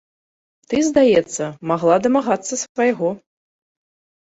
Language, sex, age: Belarusian, female, 30-39